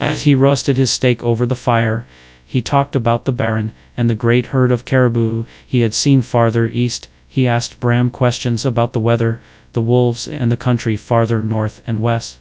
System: TTS, FastPitch